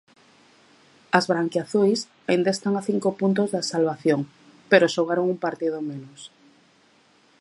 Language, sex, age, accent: Galician, female, 40-49, Atlántico (seseo e gheada)